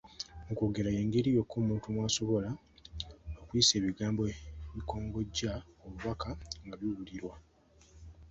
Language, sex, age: Ganda, male, 19-29